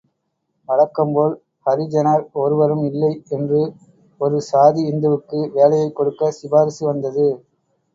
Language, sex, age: Tamil, male, 30-39